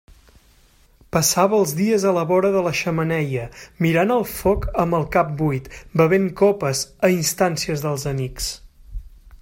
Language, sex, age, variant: Catalan, male, 30-39, Central